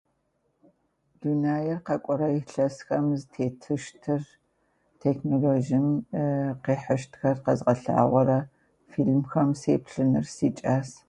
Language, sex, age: Adyghe, female, 50-59